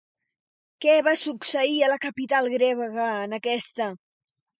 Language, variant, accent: Catalan, Central, central; septentrional